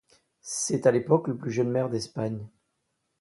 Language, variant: French, Français de métropole